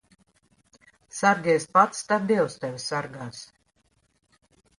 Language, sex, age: Latvian, female, 50-59